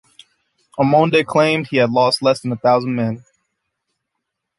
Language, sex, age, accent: English, male, 19-29, United States English